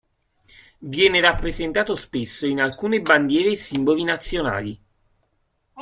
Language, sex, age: Italian, male, 19-29